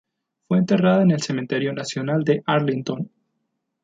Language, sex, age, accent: Spanish, male, 19-29, México